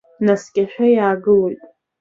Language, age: Abkhazian, under 19